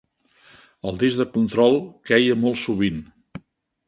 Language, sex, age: Catalan, male, 70-79